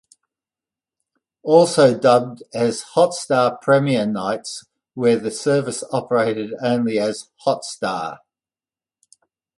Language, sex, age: English, male, 60-69